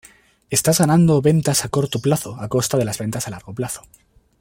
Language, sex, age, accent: Spanish, male, 19-29, España: Centro-Sur peninsular (Madrid, Toledo, Castilla-La Mancha)